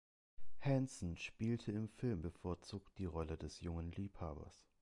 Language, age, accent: German, under 19, Deutschland Deutsch